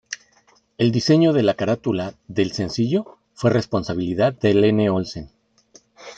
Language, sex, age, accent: Spanish, male, 50-59, México